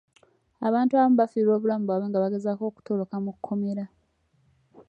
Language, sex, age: Ganda, female, 19-29